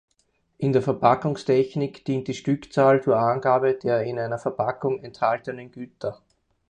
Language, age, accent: German, 30-39, Österreichisches Deutsch